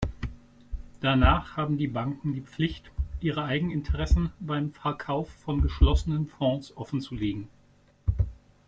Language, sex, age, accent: German, male, 50-59, Deutschland Deutsch